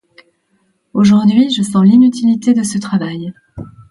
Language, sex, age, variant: French, female, 50-59, Français de métropole